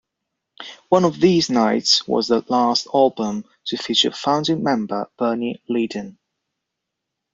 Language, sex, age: English, male, 30-39